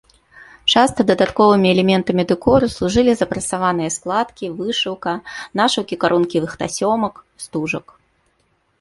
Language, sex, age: Belarusian, female, 30-39